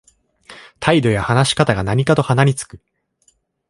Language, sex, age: Japanese, male, 19-29